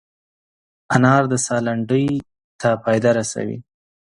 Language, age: Pashto, 30-39